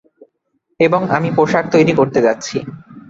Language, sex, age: Bengali, male, 19-29